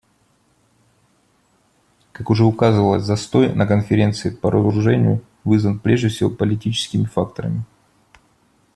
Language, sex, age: Russian, male, 30-39